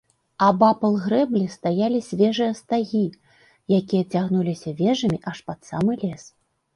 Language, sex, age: Belarusian, female, 40-49